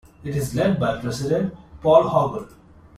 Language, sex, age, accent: English, male, 30-39, India and South Asia (India, Pakistan, Sri Lanka)